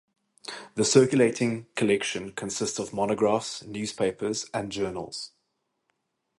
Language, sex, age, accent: English, male, 30-39, Southern African (South Africa, Zimbabwe, Namibia)